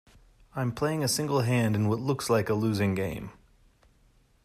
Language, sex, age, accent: English, male, 30-39, United States English